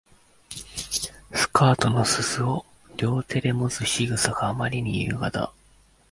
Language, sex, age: Japanese, male, 19-29